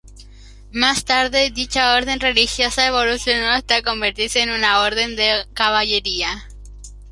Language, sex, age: Spanish, male, under 19